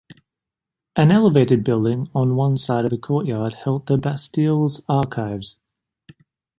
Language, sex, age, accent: English, male, 19-29, Australian English